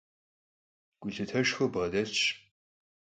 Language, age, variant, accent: Kabardian, 19-29, Адыгэбзэ (Къэбэрдей, Кирил, псоми зэдай), Джылэхъстэней (Gilahsteney)